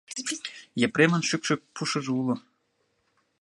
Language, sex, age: Mari, female, 19-29